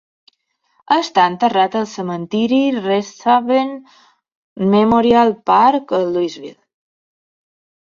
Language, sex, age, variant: Catalan, female, 30-39, Balear